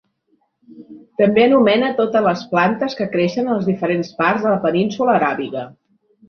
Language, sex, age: Catalan, female, 50-59